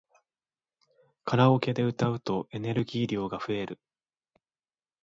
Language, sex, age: Japanese, male, 19-29